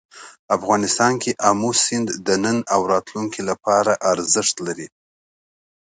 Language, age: Pashto, 40-49